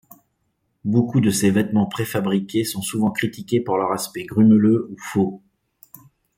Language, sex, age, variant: French, male, 40-49, Français de métropole